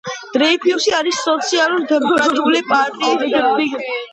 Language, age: Georgian, under 19